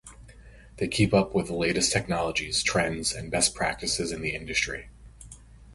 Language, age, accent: English, 30-39, United States English